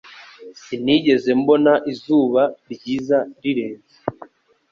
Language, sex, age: Kinyarwanda, male, 19-29